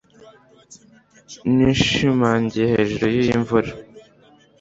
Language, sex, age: Kinyarwanda, male, under 19